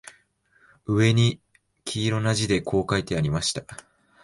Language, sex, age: Japanese, male, 19-29